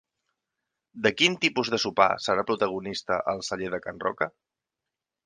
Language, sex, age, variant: Catalan, male, 30-39, Central